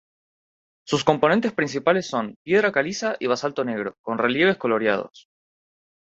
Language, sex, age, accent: Spanish, male, under 19, Rioplatense: Argentina, Uruguay, este de Bolivia, Paraguay